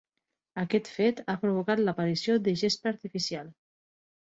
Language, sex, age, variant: Catalan, female, 50-59, Septentrional